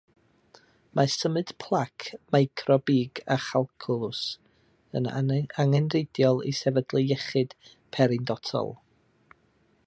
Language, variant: Welsh, North-Western Welsh